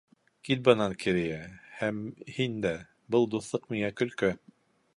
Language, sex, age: Bashkir, male, 40-49